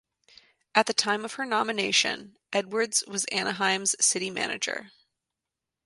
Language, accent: English, United States English